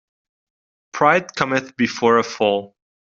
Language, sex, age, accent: English, male, 19-29, England English